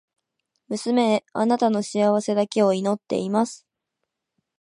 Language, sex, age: Japanese, female, 19-29